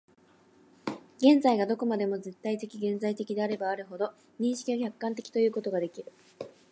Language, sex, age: Japanese, female, 19-29